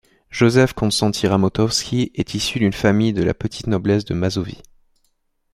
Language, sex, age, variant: French, male, 19-29, Français de métropole